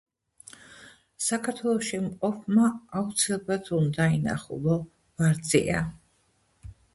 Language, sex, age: Georgian, female, 60-69